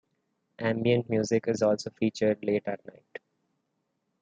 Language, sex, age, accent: English, male, 19-29, India and South Asia (India, Pakistan, Sri Lanka)